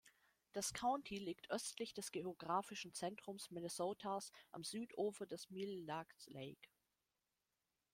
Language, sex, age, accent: German, female, 30-39, Deutschland Deutsch